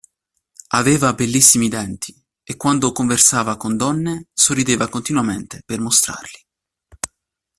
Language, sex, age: Italian, male, 19-29